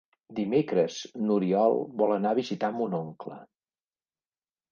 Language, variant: Catalan, Central